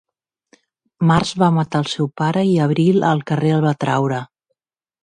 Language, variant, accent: Catalan, Central, central